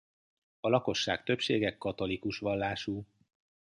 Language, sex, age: Hungarian, male, 40-49